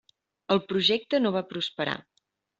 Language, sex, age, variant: Catalan, female, 30-39, Septentrional